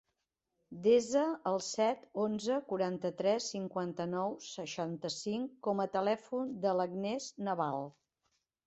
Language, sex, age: Catalan, female, 50-59